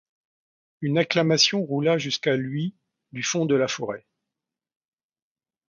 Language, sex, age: French, male, 60-69